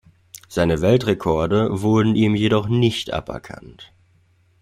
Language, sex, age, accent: German, male, 19-29, Deutschland Deutsch